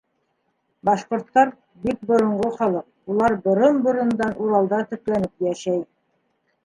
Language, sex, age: Bashkir, female, 60-69